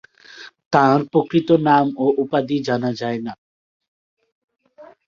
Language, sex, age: Bengali, male, 19-29